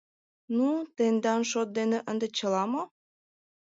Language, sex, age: Mari, female, 19-29